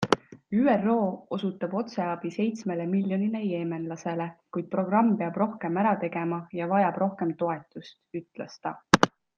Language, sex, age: Estonian, female, 19-29